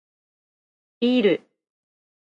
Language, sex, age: Japanese, female, 30-39